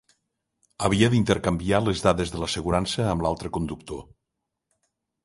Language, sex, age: Catalan, male, 60-69